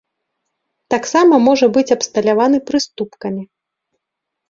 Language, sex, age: Belarusian, female, 40-49